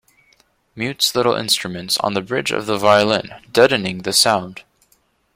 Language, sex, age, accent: English, male, 19-29, United States English